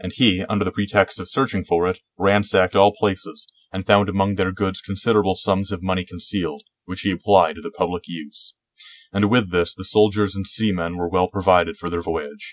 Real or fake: real